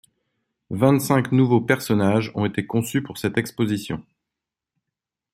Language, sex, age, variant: French, male, 40-49, Français de métropole